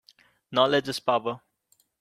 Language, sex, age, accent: English, male, 19-29, India and South Asia (India, Pakistan, Sri Lanka)